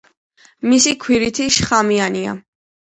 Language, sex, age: Georgian, female, 19-29